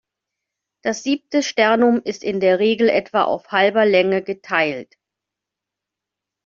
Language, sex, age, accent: German, female, 40-49, Deutschland Deutsch